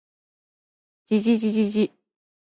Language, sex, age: Japanese, female, 30-39